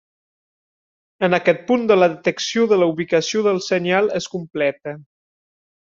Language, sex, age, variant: Catalan, male, 19-29, Septentrional